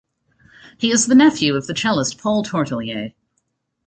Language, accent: English, Canadian English